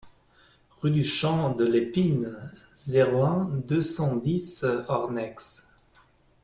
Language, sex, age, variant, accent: French, male, 40-49, Français d'Europe, Français d’Allemagne